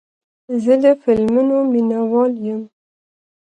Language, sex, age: Pashto, female, 19-29